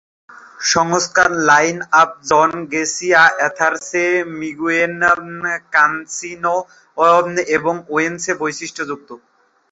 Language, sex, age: Bengali, male, 19-29